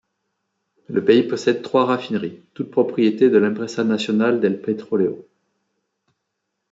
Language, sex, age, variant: French, male, 40-49, Français de métropole